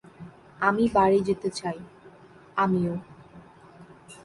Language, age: Bengali, 19-29